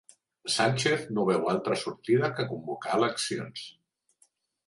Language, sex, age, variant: Catalan, male, 60-69, Central